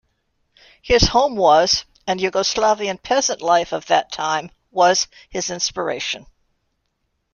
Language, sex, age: English, female, 70-79